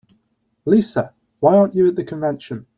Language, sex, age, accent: English, male, under 19, England English